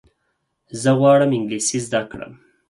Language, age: Pashto, 30-39